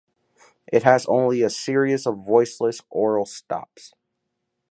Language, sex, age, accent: English, male, under 19, United States English